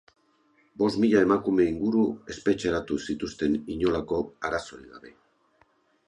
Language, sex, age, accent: Basque, male, 60-69, Mendebalekoa (Araba, Bizkaia, Gipuzkoako mendebaleko herri batzuk)